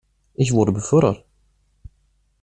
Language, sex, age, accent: German, male, 19-29, Deutschland Deutsch